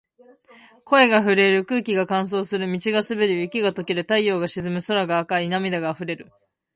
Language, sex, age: Japanese, female, 19-29